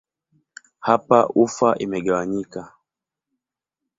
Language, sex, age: Swahili, male, 19-29